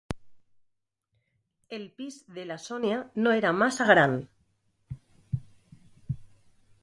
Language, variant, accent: Catalan, Valencià central, valencià